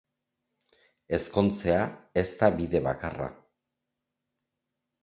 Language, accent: Basque, Erdialdekoa edo Nafarra (Gipuzkoa, Nafarroa)